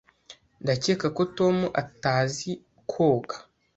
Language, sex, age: Kinyarwanda, male, 19-29